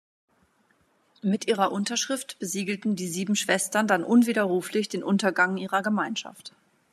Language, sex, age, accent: German, female, 40-49, Deutschland Deutsch